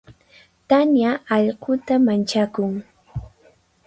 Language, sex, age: Puno Quechua, female, 19-29